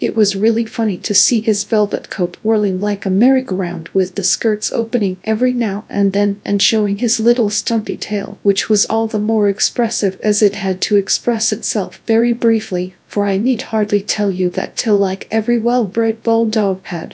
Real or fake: fake